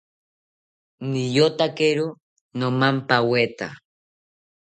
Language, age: South Ucayali Ashéninka, under 19